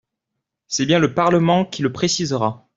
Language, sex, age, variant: French, male, 19-29, Français de métropole